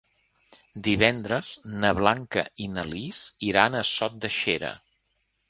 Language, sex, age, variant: Catalan, male, 50-59, Central